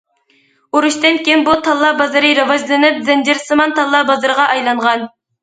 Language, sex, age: Uyghur, female, under 19